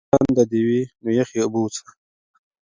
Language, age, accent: Pashto, 30-39, پکتیا ولایت، احمدزی